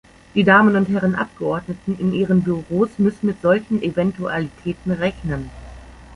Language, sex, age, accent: German, female, 40-49, Deutschland Deutsch